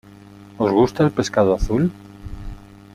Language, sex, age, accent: Spanish, male, 60-69, España: Centro-Sur peninsular (Madrid, Toledo, Castilla-La Mancha)